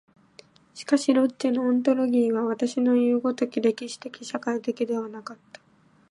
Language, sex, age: Japanese, female, under 19